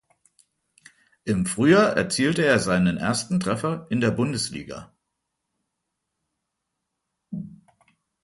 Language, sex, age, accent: German, male, 30-39, Deutschland Deutsch